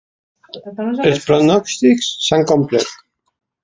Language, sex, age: Catalan, male, 40-49